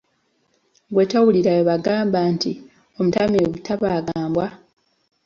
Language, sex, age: Ganda, female, 19-29